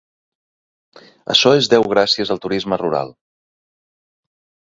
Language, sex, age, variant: Catalan, male, 40-49, Central